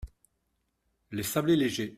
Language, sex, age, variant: French, male, 50-59, Français de métropole